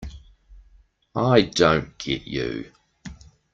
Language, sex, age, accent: English, male, 40-49, New Zealand English